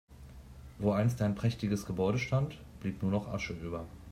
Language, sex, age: German, male, 30-39